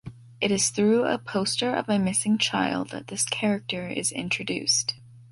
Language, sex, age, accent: English, female, under 19, United States English